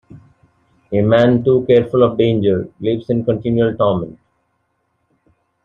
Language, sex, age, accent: English, male, 40-49, India and South Asia (India, Pakistan, Sri Lanka)